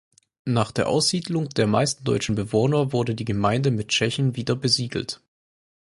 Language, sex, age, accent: German, male, 19-29, Deutschland Deutsch